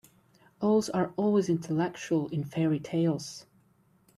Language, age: English, under 19